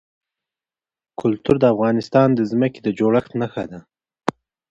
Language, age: Pashto, 19-29